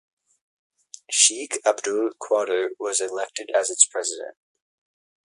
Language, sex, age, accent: English, male, under 19, United States English